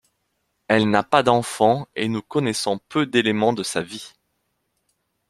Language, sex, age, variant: French, male, 30-39, Français de métropole